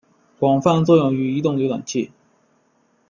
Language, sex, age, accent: Chinese, male, 19-29, 出生地：山东省